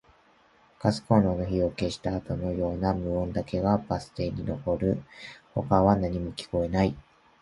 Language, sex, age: Japanese, male, 19-29